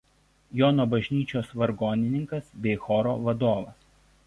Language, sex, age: Lithuanian, male, 30-39